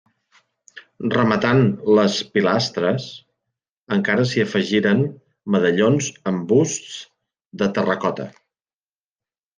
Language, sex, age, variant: Catalan, male, under 19, Central